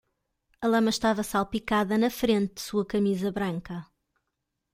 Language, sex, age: Portuguese, female, 30-39